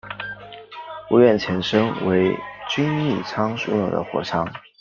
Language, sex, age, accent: Chinese, male, 19-29, 出生地：湖北省